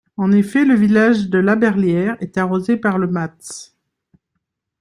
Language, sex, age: French, female, 50-59